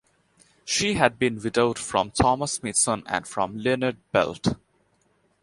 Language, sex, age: English, male, 19-29